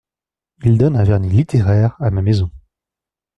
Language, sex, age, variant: French, male, 19-29, Français de métropole